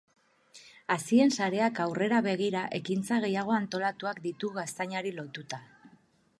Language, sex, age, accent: Basque, female, 40-49, Erdialdekoa edo Nafarra (Gipuzkoa, Nafarroa)